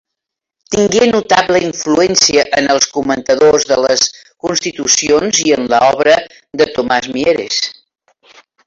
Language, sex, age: Catalan, female, 70-79